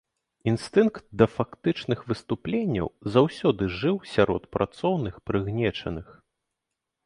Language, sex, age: Belarusian, male, 30-39